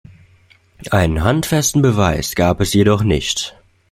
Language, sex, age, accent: German, male, 19-29, Deutschland Deutsch